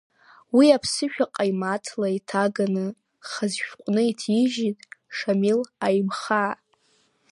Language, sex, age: Abkhazian, female, under 19